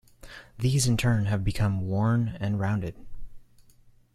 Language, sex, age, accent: English, male, 19-29, United States English